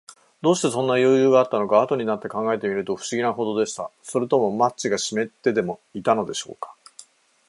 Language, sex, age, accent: Japanese, male, 60-69, 標準